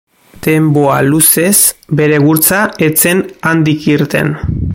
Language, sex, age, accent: Basque, male, 30-39, Erdialdekoa edo Nafarra (Gipuzkoa, Nafarroa)